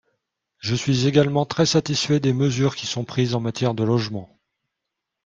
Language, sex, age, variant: French, male, 30-39, Français de métropole